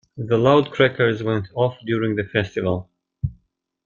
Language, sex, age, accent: English, male, 30-39, United States English